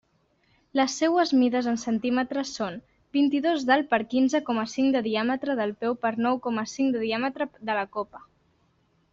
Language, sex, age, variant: Catalan, female, under 19, Central